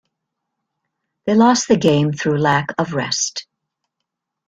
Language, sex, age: English, female, 60-69